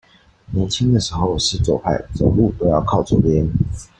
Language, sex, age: Chinese, male, 19-29